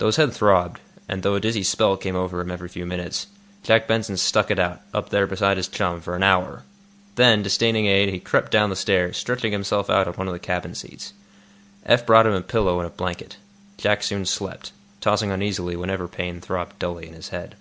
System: none